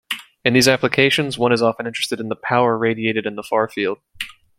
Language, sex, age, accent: English, male, 19-29, United States English